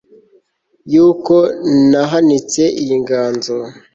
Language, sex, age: Kinyarwanda, male, 19-29